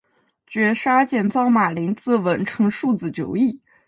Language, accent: Chinese, 出生地：江苏省